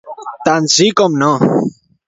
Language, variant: Catalan, Alacantí